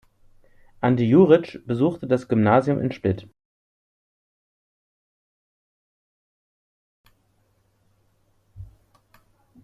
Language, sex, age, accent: German, male, 30-39, Deutschland Deutsch